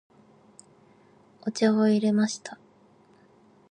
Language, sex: Japanese, female